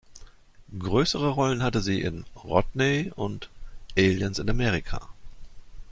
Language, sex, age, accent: German, male, 50-59, Deutschland Deutsch